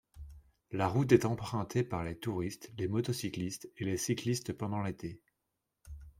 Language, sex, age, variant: French, male, 40-49, Français de métropole